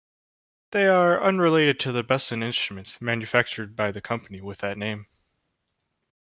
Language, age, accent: English, 19-29, United States English